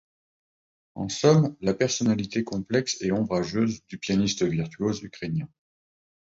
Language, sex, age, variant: French, male, 50-59, Français de métropole